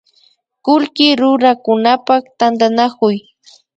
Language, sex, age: Imbabura Highland Quichua, female, 19-29